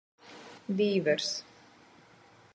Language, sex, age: Latgalian, female, 30-39